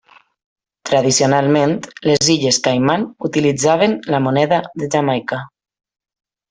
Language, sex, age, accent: Catalan, female, 30-39, valencià